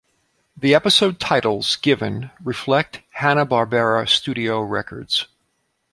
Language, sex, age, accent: English, male, 50-59, United States English